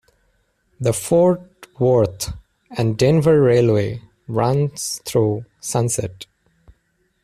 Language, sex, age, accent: English, male, 19-29, United States English